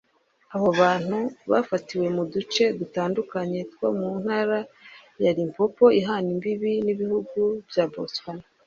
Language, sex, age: Kinyarwanda, female, 19-29